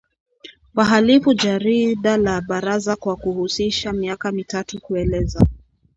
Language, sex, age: Swahili, female, 30-39